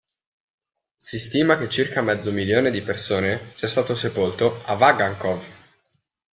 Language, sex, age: Italian, male, 19-29